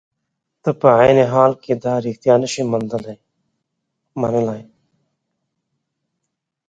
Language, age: Pashto, 30-39